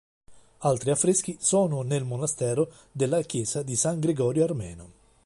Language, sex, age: Italian, male, 50-59